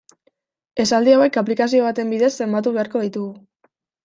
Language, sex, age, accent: Basque, female, 19-29, Mendebalekoa (Araba, Bizkaia, Gipuzkoako mendebaleko herri batzuk)